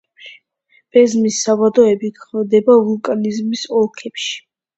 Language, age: Georgian, under 19